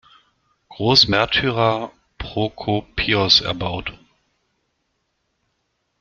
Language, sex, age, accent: German, male, 40-49, Deutschland Deutsch